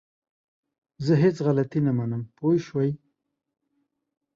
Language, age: Pashto, 30-39